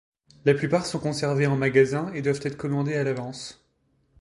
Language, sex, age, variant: French, male, 19-29, Français de métropole